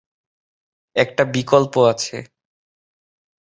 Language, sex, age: Bengali, male, 19-29